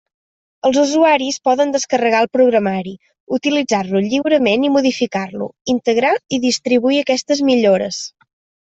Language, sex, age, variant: Catalan, female, 19-29, Central